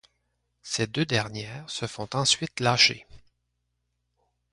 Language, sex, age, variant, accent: French, male, 50-59, Français d'Amérique du Nord, Français du Canada